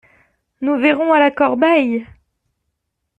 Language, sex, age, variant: French, female, 19-29, Français de métropole